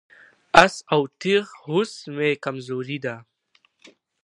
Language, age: Pashto, 19-29